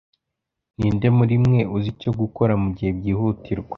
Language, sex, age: Kinyarwanda, male, under 19